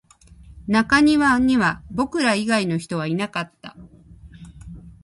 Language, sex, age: Japanese, female, 50-59